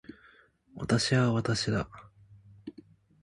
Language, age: Japanese, 19-29